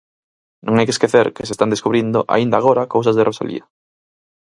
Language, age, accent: Galician, 19-29, Normativo (estándar)